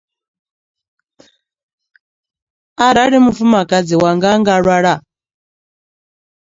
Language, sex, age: Venda, female, 40-49